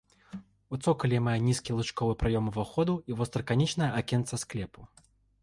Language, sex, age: Belarusian, male, 19-29